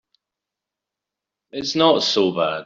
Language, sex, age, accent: English, male, 50-59, Scottish English